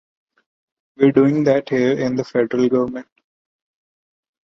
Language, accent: English, India and South Asia (India, Pakistan, Sri Lanka)